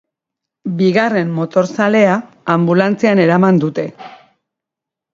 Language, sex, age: Basque, female, 60-69